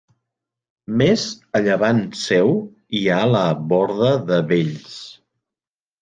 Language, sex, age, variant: Catalan, male, under 19, Central